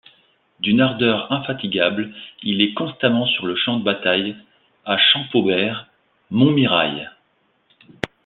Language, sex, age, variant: French, male, 30-39, Français de métropole